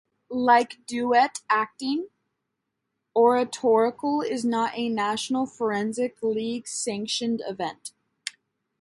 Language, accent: English, United States English